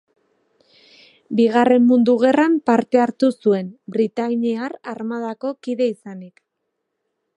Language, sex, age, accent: Basque, female, 30-39, Erdialdekoa edo Nafarra (Gipuzkoa, Nafarroa)